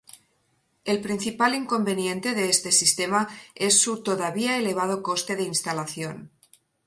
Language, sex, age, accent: Spanish, female, 50-59, España: Norte peninsular (Asturias, Castilla y León, Cantabria, País Vasco, Navarra, Aragón, La Rioja, Guadalajara, Cuenca)